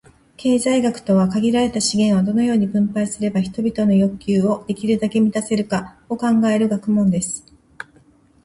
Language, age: Japanese, 50-59